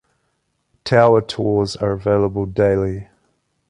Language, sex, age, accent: English, male, 40-49, New Zealand English